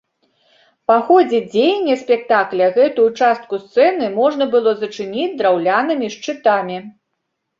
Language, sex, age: Belarusian, female, 60-69